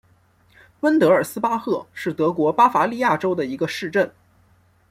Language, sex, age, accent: Chinese, male, 19-29, 出生地：辽宁省